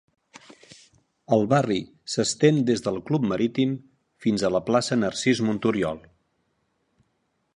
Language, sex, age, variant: Catalan, male, 60-69, Central